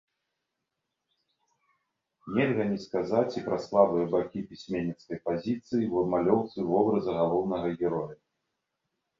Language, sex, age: Belarusian, male, 30-39